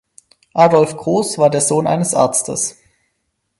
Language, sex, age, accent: German, male, under 19, Deutschland Deutsch